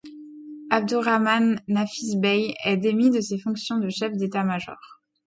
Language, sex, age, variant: French, female, 30-39, Français de métropole